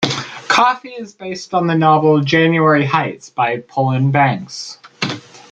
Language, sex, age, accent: English, male, under 19, United States English